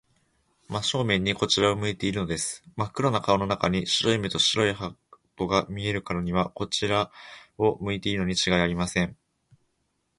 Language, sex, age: Japanese, male, 19-29